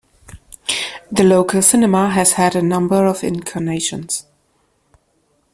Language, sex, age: English, female, 40-49